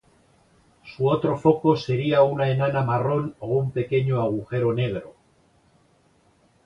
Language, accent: Spanish, España: Centro-Sur peninsular (Madrid, Toledo, Castilla-La Mancha)